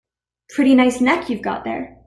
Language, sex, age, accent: English, female, under 19, Canadian English